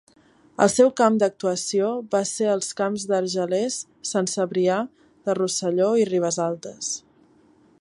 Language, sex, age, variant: Catalan, female, 19-29, Central